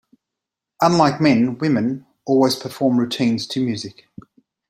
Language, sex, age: English, male, 40-49